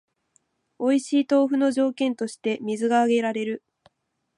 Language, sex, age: Japanese, female, 19-29